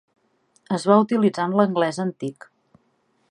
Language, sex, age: Catalan, female, 40-49